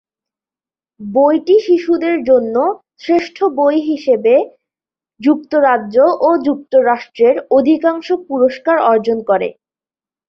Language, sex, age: Bengali, female, 19-29